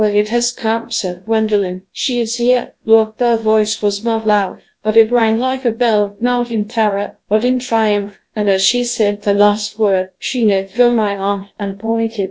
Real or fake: fake